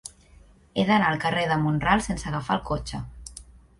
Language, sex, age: Catalan, female, 30-39